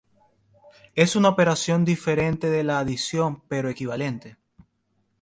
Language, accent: Spanish, Caribe: Cuba, Venezuela, Puerto Rico, República Dominicana, Panamá, Colombia caribeña, México caribeño, Costa del golfo de México